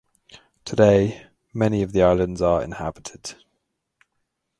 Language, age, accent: English, 19-29, England English